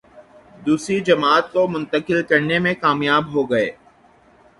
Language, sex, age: Urdu, male, 19-29